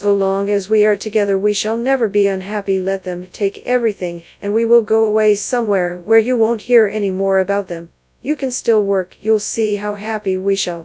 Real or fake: fake